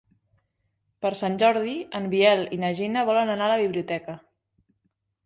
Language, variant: Catalan, Central